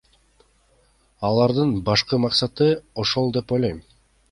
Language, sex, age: Kyrgyz, male, 19-29